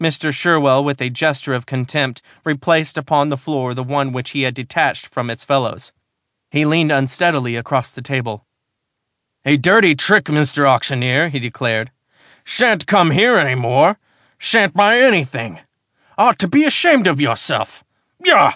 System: none